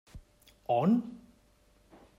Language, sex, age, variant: Catalan, male, 40-49, Balear